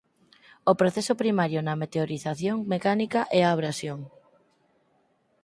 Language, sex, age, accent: Galician, female, 19-29, Normativo (estándar)